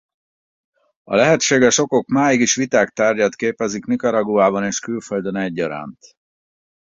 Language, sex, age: Hungarian, male, 40-49